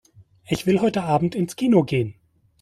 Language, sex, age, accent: German, male, 40-49, Deutschland Deutsch